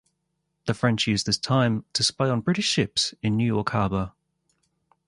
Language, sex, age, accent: English, male, 30-39, Australian English